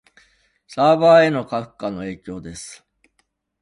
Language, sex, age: Japanese, male, 60-69